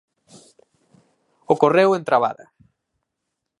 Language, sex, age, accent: Galician, male, 19-29, Central (gheada)